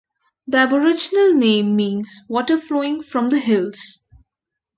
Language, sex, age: English, female, under 19